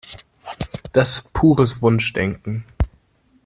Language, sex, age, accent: German, male, 19-29, Deutschland Deutsch